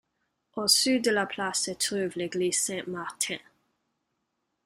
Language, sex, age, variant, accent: French, female, 19-29, Français d'Amérique du Nord, Français du Canada